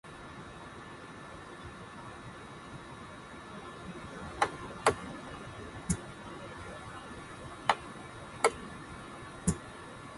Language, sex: English, female